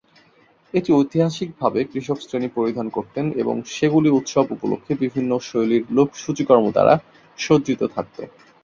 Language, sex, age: Bengali, male, 19-29